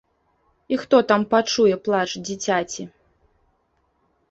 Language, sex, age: Belarusian, female, 30-39